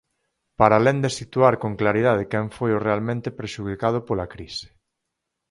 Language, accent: Galician, Normativo (estándar)